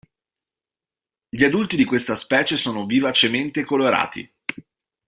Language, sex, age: Italian, male, 30-39